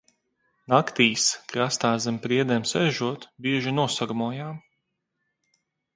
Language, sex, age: Latvian, male, 19-29